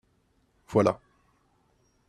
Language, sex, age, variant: French, male, 30-39, Français de métropole